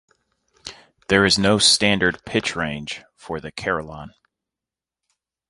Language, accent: English, United States English